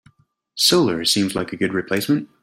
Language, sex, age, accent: English, male, 19-29, United States English